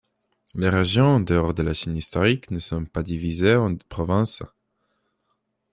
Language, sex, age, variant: French, male, under 19, Français de métropole